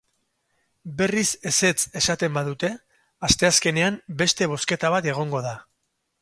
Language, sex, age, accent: Basque, male, 40-49, Mendebalekoa (Araba, Bizkaia, Gipuzkoako mendebaleko herri batzuk)